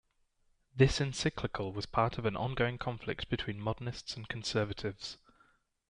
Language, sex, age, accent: English, male, 19-29, England English